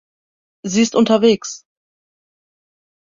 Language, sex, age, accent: German, female, 19-29, Deutschland Deutsch